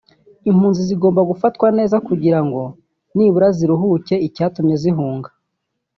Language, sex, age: Kinyarwanda, male, 30-39